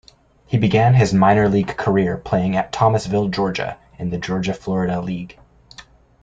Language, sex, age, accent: English, male, 19-29, United States English